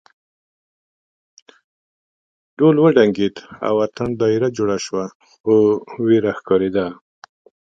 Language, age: Pashto, 50-59